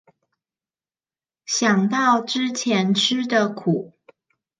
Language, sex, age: Chinese, female, 30-39